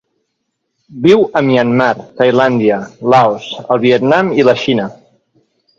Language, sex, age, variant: Catalan, male, 40-49, Central